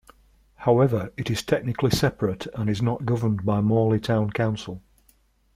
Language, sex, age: English, male, 60-69